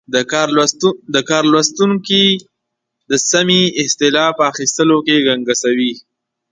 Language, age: Pashto, 19-29